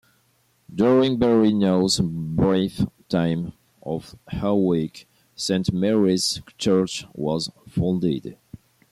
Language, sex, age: English, male, 40-49